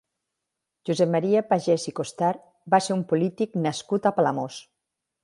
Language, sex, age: Catalan, female, 50-59